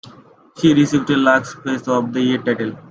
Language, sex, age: English, male, 19-29